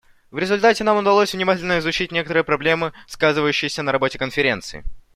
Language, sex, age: Russian, male, under 19